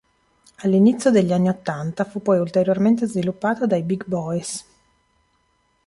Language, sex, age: Italian, female, 40-49